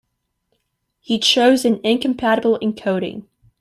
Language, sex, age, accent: English, female, under 19, United States English